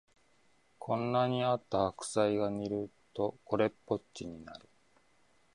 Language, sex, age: Japanese, male, 30-39